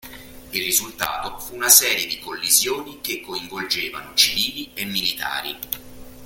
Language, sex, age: Italian, male, 40-49